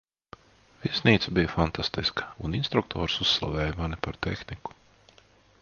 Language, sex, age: Latvian, male, 50-59